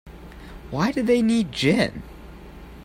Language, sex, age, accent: English, male, under 19, United States English